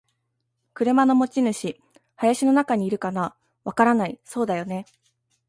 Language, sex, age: Japanese, male, 19-29